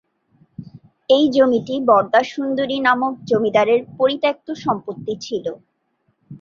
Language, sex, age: Bengali, female, 19-29